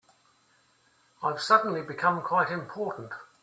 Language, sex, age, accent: English, male, 60-69, Australian English